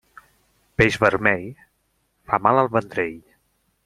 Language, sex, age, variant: Catalan, male, 50-59, Central